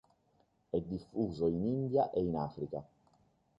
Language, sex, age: Italian, male, 50-59